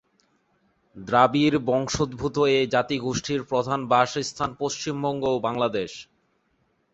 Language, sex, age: Bengali, male, 19-29